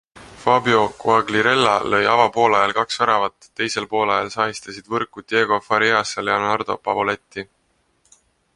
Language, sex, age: Estonian, male, 19-29